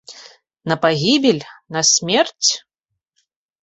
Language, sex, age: Belarusian, female, 40-49